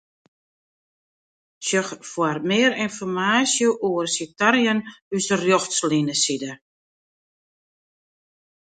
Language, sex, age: Western Frisian, female, 60-69